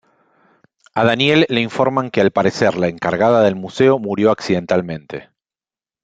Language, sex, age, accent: Spanish, male, 40-49, Rioplatense: Argentina, Uruguay, este de Bolivia, Paraguay